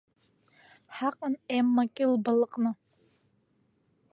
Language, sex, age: Abkhazian, female, under 19